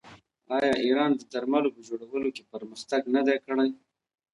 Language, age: Pashto, 30-39